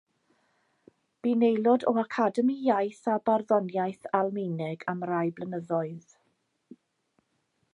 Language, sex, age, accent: Welsh, female, 40-49, Y Deyrnas Unedig Cymraeg